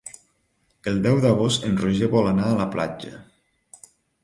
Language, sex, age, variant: Catalan, male, 40-49, Nord-Occidental